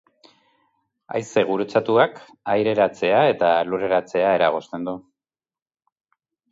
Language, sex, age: Basque, male, 50-59